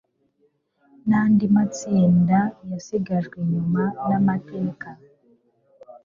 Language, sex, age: Kinyarwanda, female, 19-29